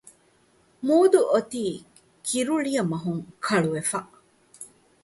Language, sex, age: Divehi, female, 40-49